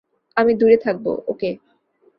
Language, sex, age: Bengali, female, 19-29